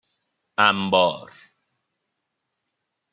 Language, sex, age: Persian, male, 19-29